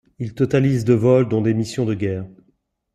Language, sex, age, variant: French, male, 50-59, Français de métropole